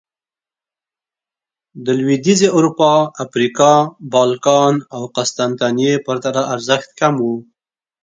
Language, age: Pashto, 19-29